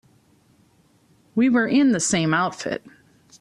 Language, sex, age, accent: English, female, 30-39, United States English